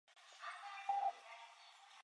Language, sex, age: English, female, 19-29